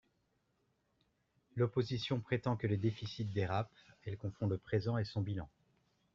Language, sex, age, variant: French, male, 30-39, Français de métropole